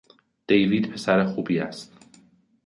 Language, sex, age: Persian, male, 19-29